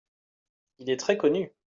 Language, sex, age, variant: French, male, 19-29, Français de métropole